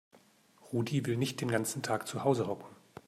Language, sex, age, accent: German, male, 50-59, Deutschland Deutsch